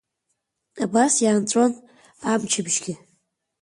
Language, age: Abkhazian, under 19